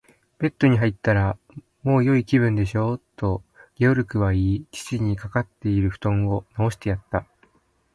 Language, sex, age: Japanese, male, 19-29